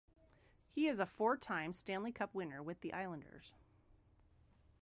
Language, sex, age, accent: English, female, 30-39, United States English